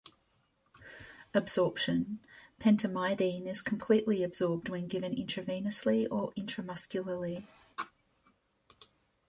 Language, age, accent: English, 50-59, Australian English